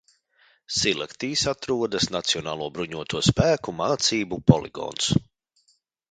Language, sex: Latvian, male